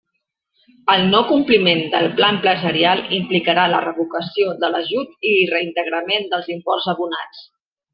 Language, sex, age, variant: Catalan, female, 40-49, Central